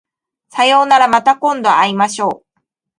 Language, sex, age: Japanese, female, 40-49